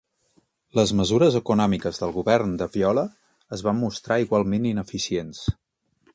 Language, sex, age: Catalan, male, 40-49